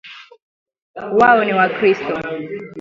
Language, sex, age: Swahili, female, 19-29